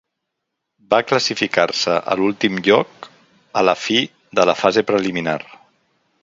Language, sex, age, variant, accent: Catalan, male, 50-59, Central, Barceloní